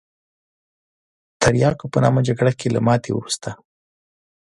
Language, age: Pashto, 30-39